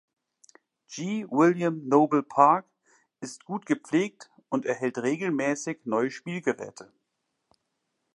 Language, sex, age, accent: German, male, 30-39, Deutschland Deutsch